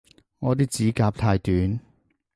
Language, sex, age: Cantonese, male, 30-39